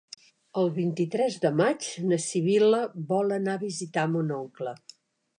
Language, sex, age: Catalan, female, 60-69